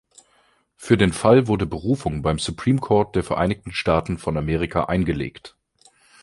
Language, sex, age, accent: German, male, 30-39, Deutschland Deutsch